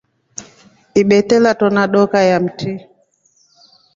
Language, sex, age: Rombo, female, 40-49